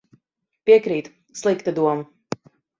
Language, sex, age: Latvian, female, 30-39